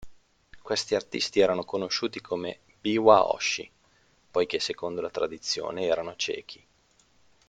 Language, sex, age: Italian, male, 30-39